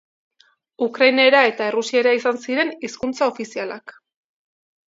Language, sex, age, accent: Basque, female, 19-29, Erdialdekoa edo Nafarra (Gipuzkoa, Nafarroa)